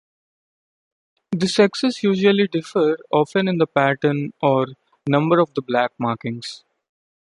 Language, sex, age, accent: English, male, 19-29, India and South Asia (India, Pakistan, Sri Lanka)